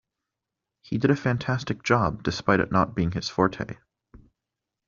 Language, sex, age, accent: English, male, 19-29, United States English